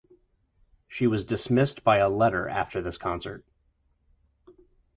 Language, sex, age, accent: English, male, 30-39, United States English